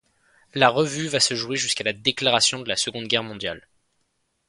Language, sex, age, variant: French, male, 19-29, Français de métropole